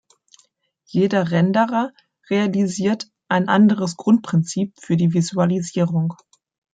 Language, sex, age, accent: German, female, 30-39, Deutschland Deutsch